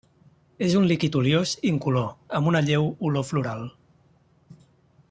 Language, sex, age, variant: Catalan, male, 30-39, Central